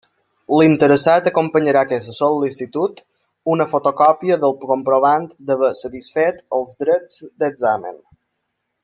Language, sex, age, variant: Catalan, male, 19-29, Balear